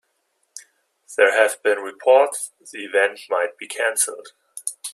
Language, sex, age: English, male, 30-39